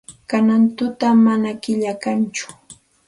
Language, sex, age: Santa Ana de Tusi Pasco Quechua, female, 30-39